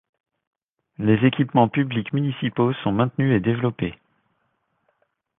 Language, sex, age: French, male, 30-39